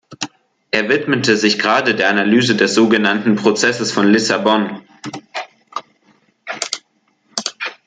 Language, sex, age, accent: German, male, under 19, Deutschland Deutsch